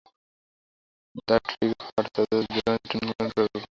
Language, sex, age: English, male, 19-29